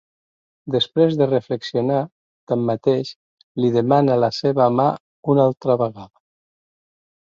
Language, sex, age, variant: Catalan, male, 60-69, Central